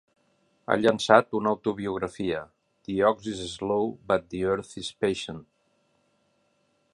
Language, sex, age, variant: Catalan, male, 60-69, Central